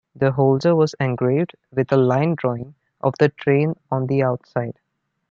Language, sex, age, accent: English, male, 19-29, India and South Asia (India, Pakistan, Sri Lanka)